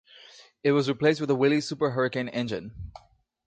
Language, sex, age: English, male, 19-29